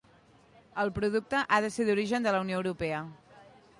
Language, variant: Catalan, Central